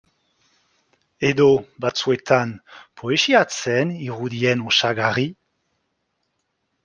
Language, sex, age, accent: Basque, male, 40-49, Nafar-lapurtarra edo Zuberotarra (Lapurdi, Nafarroa Beherea, Zuberoa)